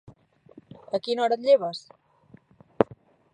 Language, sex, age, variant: Catalan, female, 40-49, Central